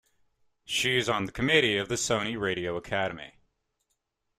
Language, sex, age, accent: English, male, 19-29, Canadian English